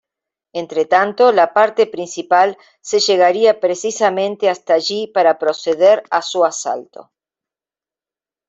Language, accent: Spanish, Rioplatense: Argentina, Uruguay, este de Bolivia, Paraguay